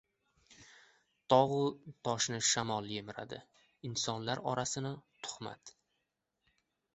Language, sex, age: Uzbek, male, 19-29